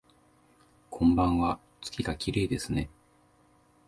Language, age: Japanese, 19-29